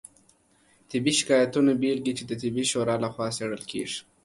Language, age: Pashto, 19-29